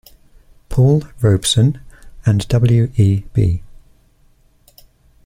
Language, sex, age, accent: English, male, 19-29, England English